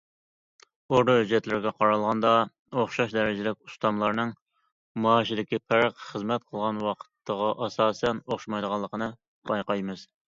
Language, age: Uyghur, 30-39